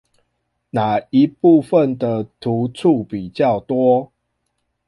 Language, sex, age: Chinese, male, 19-29